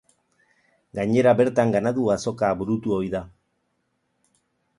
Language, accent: Basque, Mendebalekoa (Araba, Bizkaia, Gipuzkoako mendebaleko herri batzuk)